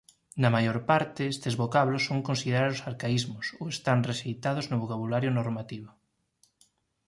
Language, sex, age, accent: Galician, male, 19-29, Oriental (común en zona oriental)